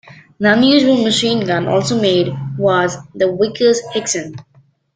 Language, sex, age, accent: English, female, under 19, United States English